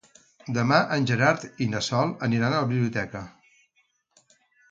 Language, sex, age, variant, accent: Catalan, male, 50-59, Central, central